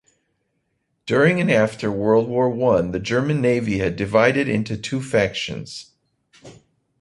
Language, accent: English, United States English